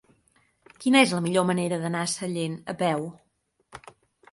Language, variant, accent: Catalan, Central, Girona